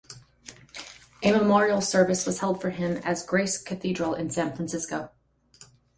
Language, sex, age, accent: English, female, 30-39, United States English